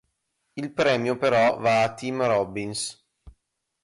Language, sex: Italian, male